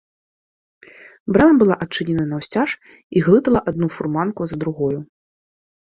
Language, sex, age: Belarusian, female, 19-29